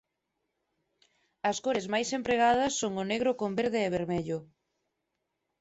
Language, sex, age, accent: Galician, female, 30-39, Normativo (estándar)